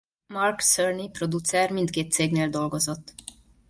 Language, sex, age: Hungarian, female, 40-49